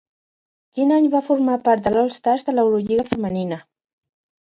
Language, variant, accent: Catalan, Central, central